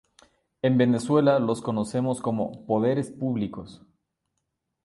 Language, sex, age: Spanish, male, 40-49